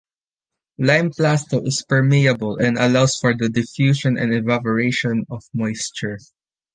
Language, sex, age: English, male, 19-29